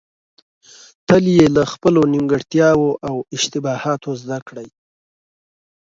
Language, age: Pashto, 30-39